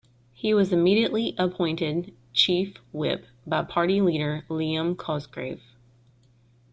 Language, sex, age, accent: English, female, 30-39, United States English